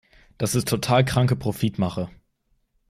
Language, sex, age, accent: German, male, under 19, Deutschland Deutsch